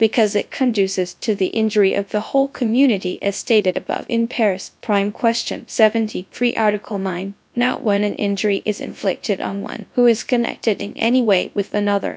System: TTS, GradTTS